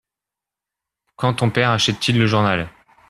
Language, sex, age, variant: French, male, 30-39, Français de métropole